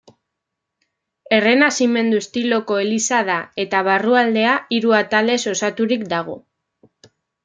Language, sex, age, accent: Basque, female, 19-29, Mendebalekoa (Araba, Bizkaia, Gipuzkoako mendebaleko herri batzuk)